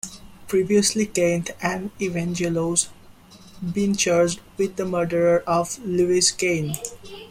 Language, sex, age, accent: English, male, 19-29, India and South Asia (India, Pakistan, Sri Lanka)